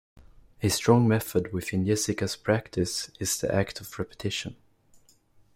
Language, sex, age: English, male, under 19